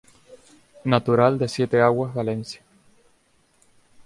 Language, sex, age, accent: Spanish, male, 19-29, España: Islas Canarias